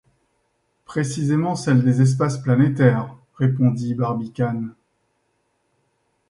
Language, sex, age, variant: French, male, 30-39, Français de métropole